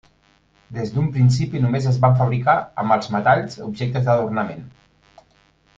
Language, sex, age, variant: Catalan, male, 40-49, Central